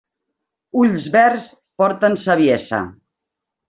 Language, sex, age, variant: Catalan, female, 50-59, Central